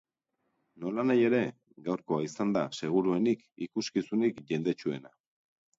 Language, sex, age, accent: Basque, male, 40-49, Erdialdekoa edo Nafarra (Gipuzkoa, Nafarroa)